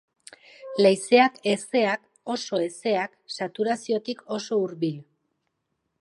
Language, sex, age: Basque, female, 40-49